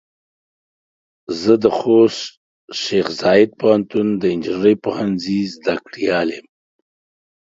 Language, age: Pashto, 50-59